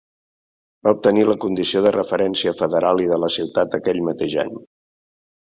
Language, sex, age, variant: Catalan, male, 50-59, Central